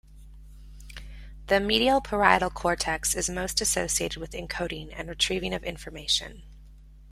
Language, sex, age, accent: English, female, 30-39, United States English